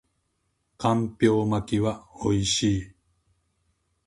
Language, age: Japanese, 50-59